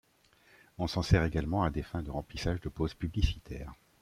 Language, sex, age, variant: French, male, 50-59, Français de métropole